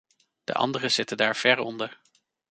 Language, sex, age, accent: Dutch, male, 40-49, Nederlands Nederlands